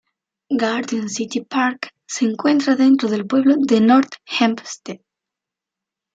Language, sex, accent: Spanish, female, España: Sur peninsular (Andalucia, Extremadura, Murcia)